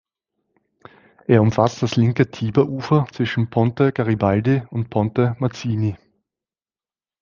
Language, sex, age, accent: German, male, 40-49, Österreichisches Deutsch